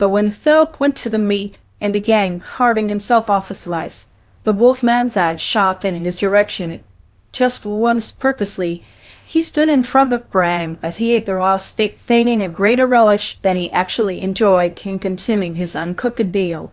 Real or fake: fake